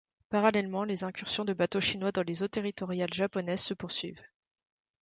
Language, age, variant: French, 30-39, Français de métropole